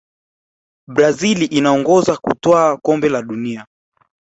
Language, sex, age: Swahili, male, 19-29